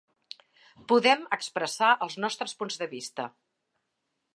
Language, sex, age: Catalan, female, 50-59